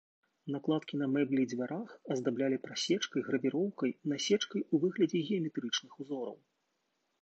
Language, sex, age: Belarusian, male, 40-49